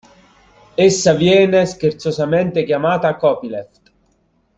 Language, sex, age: Italian, male, 30-39